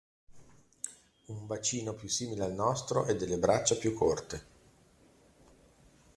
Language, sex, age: Italian, male, 50-59